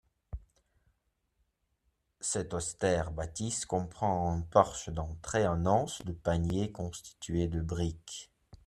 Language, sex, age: French, male, 30-39